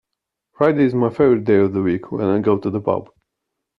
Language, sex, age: English, male, 19-29